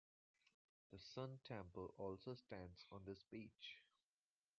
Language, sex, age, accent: English, male, 19-29, India and South Asia (India, Pakistan, Sri Lanka)